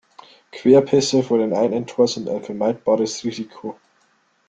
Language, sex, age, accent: German, male, under 19, Österreichisches Deutsch